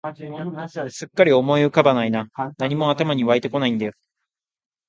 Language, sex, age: Japanese, male, 19-29